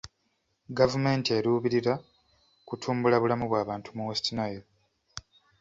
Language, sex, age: Ganda, male, 19-29